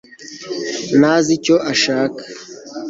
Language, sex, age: Kinyarwanda, male, 19-29